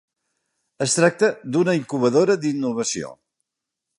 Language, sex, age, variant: Catalan, male, 70-79, Central